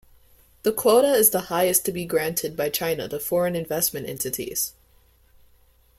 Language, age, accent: English, under 19, United States English